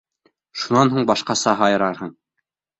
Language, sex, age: Bashkir, male, under 19